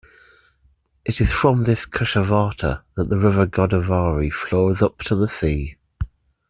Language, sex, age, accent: English, male, 30-39, England English